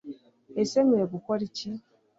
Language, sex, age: Kinyarwanda, female, 30-39